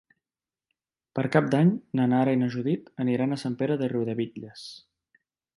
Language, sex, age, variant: Catalan, male, 30-39, Central